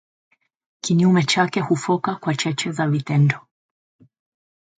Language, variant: Swahili, Kiswahili Sanifu (EA)